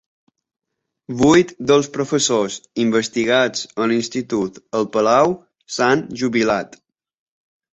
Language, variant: Catalan, Balear